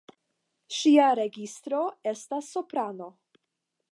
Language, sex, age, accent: Esperanto, female, 19-29, Internacia